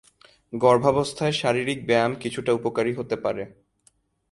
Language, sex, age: Bengali, male, 19-29